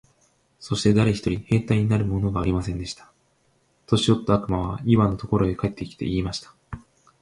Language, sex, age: Japanese, male, 19-29